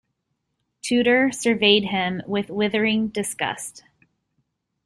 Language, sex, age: English, female, 30-39